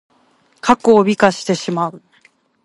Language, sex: Japanese, female